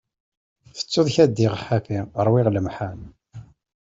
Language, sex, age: Kabyle, male, 50-59